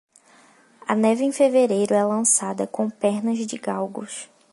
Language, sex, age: Portuguese, female, 19-29